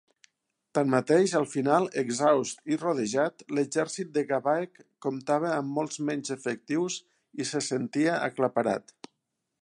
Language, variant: Catalan, Septentrional